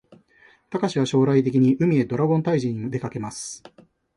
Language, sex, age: Japanese, male, 40-49